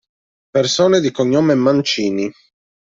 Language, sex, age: Italian, male, 30-39